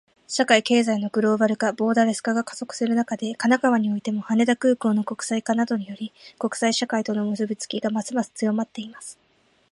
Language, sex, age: Japanese, female, 19-29